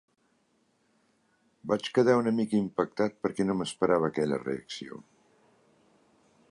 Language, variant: Catalan, Central